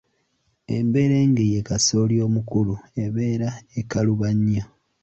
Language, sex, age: Ganda, male, 19-29